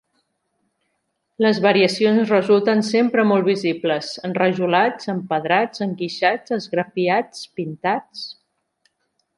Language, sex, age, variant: Catalan, female, 40-49, Central